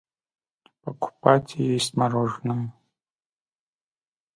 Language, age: Russian, 30-39